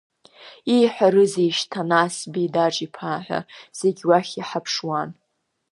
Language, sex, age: Abkhazian, female, under 19